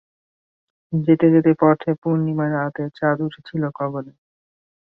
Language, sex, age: Bengali, male, 19-29